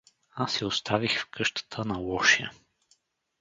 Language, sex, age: Bulgarian, male, 30-39